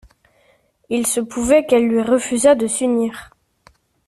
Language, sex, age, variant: French, male, 40-49, Français de métropole